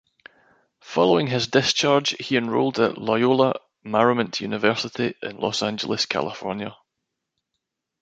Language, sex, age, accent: English, male, 19-29, Scottish English